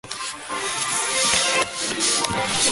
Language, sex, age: English, male, 19-29